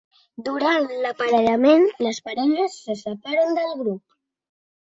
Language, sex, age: Catalan, female, 30-39